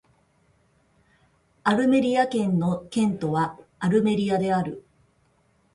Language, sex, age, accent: Japanese, female, 40-49, 関西弁